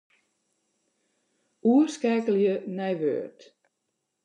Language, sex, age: Western Frisian, female, 60-69